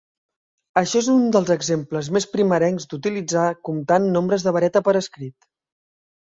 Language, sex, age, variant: Catalan, male, 40-49, Central